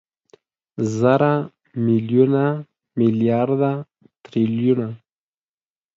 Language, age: Pashto, 19-29